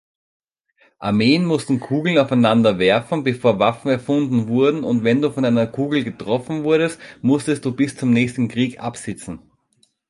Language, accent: German, Österreichisches Deutsch